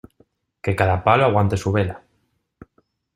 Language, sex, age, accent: Spanish, male, 19-29, España: Centro-Sur peninsular (Madrid, Toledo, Castilla-La Mancha)